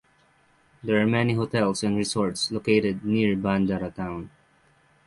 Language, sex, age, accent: English, male, 30-39, United States English; Filipino